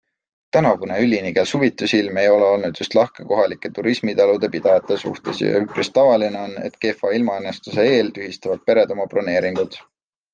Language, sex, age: Estonian, male, 19-29